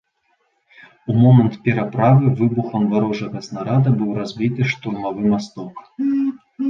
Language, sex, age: Belarusian, male, 19-29